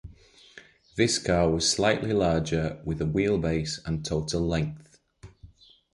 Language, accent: English, England English